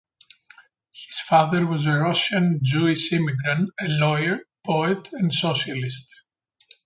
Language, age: English, 40-49